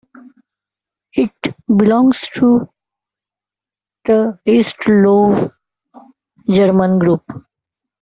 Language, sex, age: English, male, 19-29